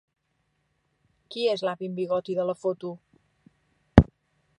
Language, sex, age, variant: Catalan, female, 40-49, Central